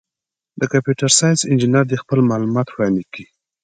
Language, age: Pashto, 19-29